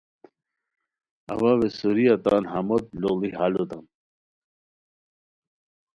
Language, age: Khowar, 40-49